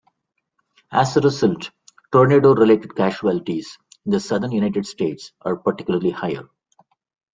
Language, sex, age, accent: English, male, 40-49, India and South Asia (India, Pakistan, Sri Lanka)